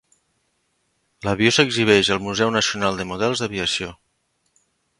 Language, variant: Catalan, Nord-Occidental